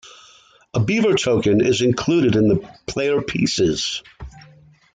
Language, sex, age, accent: English, male, 50-59, United States English